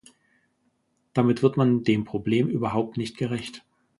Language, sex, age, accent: German, male, 30-39, Deutschland Deutsch